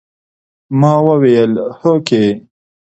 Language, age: Pashto, 30-39